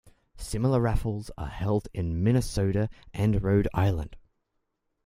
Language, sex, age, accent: English, male, 19-29, England English